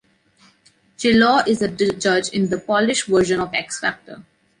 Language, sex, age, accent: English, female, 19-29, India and South Asia (India, Pakistan, Sri Lanka)